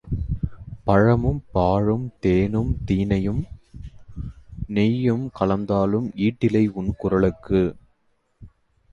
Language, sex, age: Tamil, male, 19-29